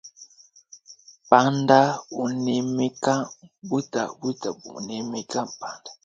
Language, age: Luba-Lulua, 19-29